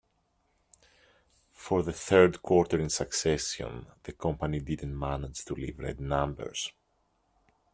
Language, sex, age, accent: English, male, 30-39, England English